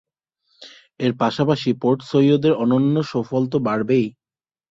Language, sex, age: Bengali, male, 19-29